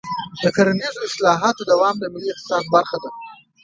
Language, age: Pashto, 19-29